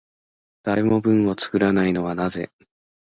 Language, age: Japanese, 19-29